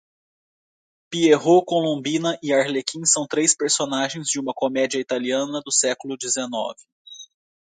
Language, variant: Portuguese, Portuguese (Brasil)